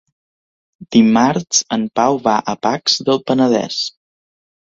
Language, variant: Catalan, Balear